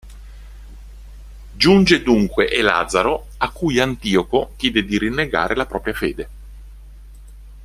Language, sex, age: Italian, male, 50-59